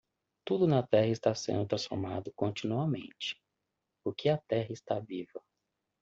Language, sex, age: Portuguese, male, 30-39